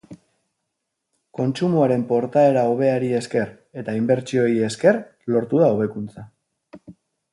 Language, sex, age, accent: Basque, male, 40-49, Mendebalekoa (Araba, Bizkaia, Gipuzkoako mendebaleko herri batzuk)